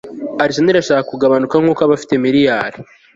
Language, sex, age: Kinyarwanda, male, 19-29